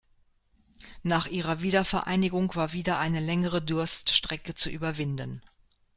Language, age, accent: German, 60-69, Deutschland Deutsch